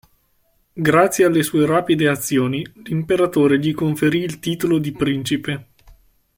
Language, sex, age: Italian, male, 19-29